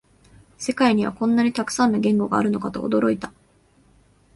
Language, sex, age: Japanese, female, 19-29